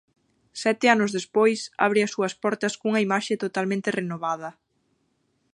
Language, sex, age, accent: Galician, female, 19-29, Atlántico (seseo e gheada); Normativo (estándar)